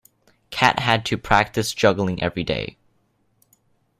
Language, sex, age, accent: English, male, under 19, United States English